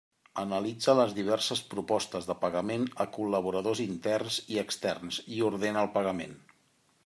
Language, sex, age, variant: Catalan, male, 40-49, Central